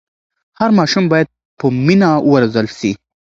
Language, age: Pashto, 19-29